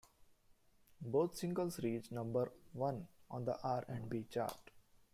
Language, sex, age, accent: English, male, 30-39, India and South Asia (India, Pakistan, Sri Lanka)